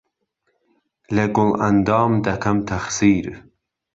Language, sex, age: Central Kurdish, male, 40-49